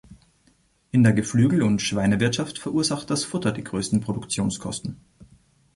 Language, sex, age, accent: German, male, 30-39, Österreichisches Deutsch